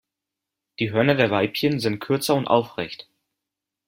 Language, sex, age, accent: German, male, 19-29, Deutschland Deutsch